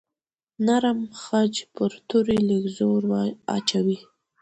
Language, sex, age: Pashto, female, 19-29